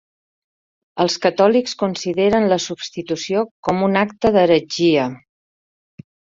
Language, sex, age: Catalan, female, 60-69